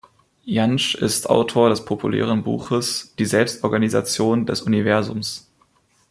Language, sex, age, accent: German, male, under 19, Deutschland Deutsch